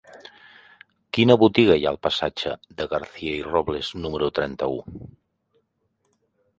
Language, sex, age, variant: Catalan, male, 40-49, Central